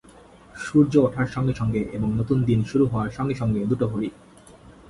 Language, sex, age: Bengali, male, 19-29